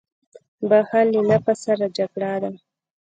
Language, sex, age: Pashto, female, 19-29